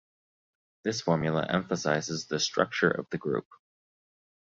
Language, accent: English, United States English